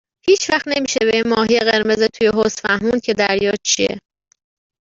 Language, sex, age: Persian, male, 30-39